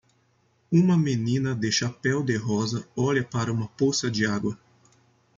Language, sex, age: Portuguese, male, 19-29